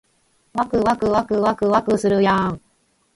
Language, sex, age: Japanese, female, 40-49